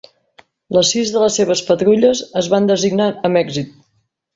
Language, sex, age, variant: Catalan, female, 40-49, Central